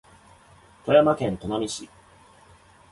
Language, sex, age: Japanese, male, 30-39